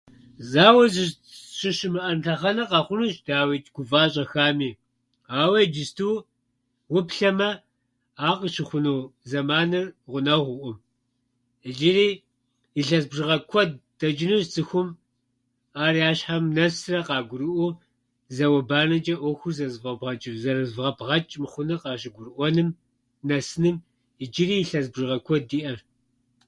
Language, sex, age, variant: Kabardian, male, 50-59, Адыгэбзэ (Къэбэрдей, Кирил, псоми зэдай)